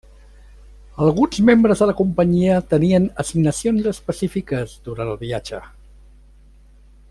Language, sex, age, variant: Catalan, male, 60-69, Central